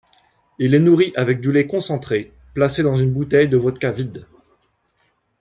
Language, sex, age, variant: French, male, 19-29, Français de métropole